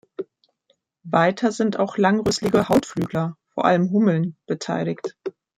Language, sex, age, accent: German, female, 30-39, Deutschland Deutsch